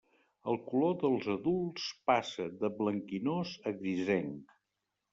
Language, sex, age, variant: Catalan, male, 60-69, Septentrional